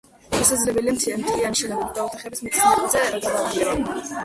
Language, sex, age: Georgian, female, under 19